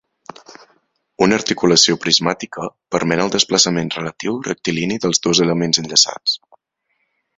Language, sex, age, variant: Catalan, male, 19-29, Central